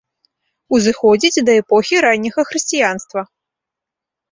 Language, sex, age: Belarusian, female, 19-29